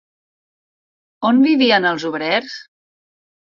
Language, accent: Catalan, aprenent (recent, des del castellà)